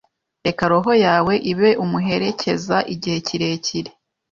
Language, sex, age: Kinyarwanda, female, 19-29